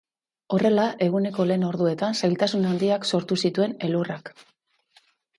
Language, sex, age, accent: Basque, female, 50-59, Mendebalekoa (Araba, Bizkaia, Gipuzkoako mendebaleko herri batzuk)